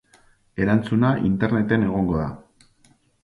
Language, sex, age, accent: Basque, male, 40-49, Erdialdekoa edo Nafarra (Gipuzkoa, Nafarroa)